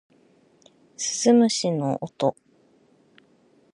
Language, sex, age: Japanese, female, 19-29